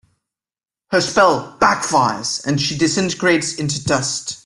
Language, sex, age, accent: English, male, 19-29, England English